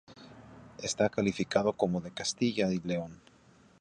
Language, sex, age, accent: Spanish, male, 30-39, México